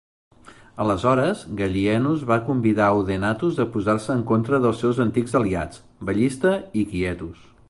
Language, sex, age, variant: Catalan, male, 40-49, Central